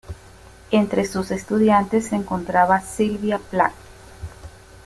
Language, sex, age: Spanish, female, 50-59